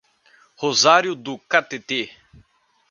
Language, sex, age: Portuguese, male, under 19